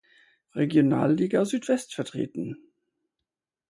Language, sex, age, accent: German, female, 50-59, Deutschland Deutsch